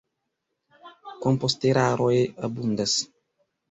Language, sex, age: Esperanto, male, 19-29